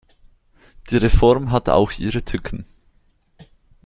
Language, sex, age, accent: German, male, 19-29, Schweizerdeutsch